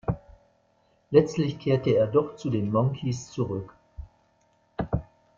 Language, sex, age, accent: German, male, 70-79, Deutschland Deutsch